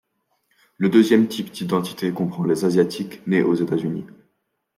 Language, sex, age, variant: French, male, 19-29, Français de métropole